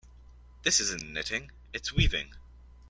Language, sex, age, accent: English, male, under 19, United States English